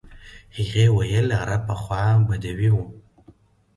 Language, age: Pashto, 30-39